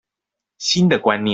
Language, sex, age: Chinese, male, 19-29